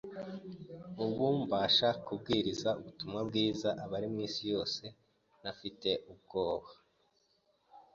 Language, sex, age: Kinyarwanda, male, 19-29